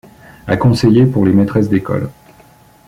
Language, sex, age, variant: French, male, 30-39, Français de métropole